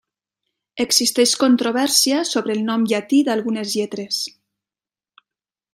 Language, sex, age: Catalan, female, 30-39